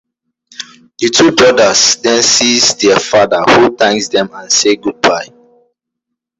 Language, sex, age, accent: English, male, 19-29, Southern African (South Africa, Zimbabwe, Namibia)